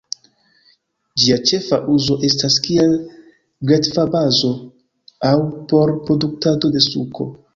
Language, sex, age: Esperanto, male, 19-29